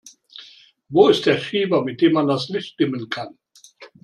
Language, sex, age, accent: German, male, 60-69, Deutschland Deutsch